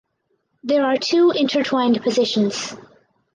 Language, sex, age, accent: English, female, under 19, United States English